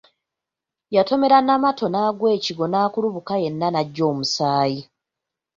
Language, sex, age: Ganda, female, 19-29